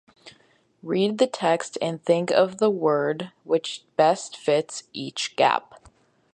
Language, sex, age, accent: English, female, under 19, United States English